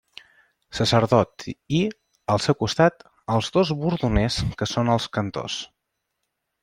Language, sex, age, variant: Catalan, male, 30-39, Central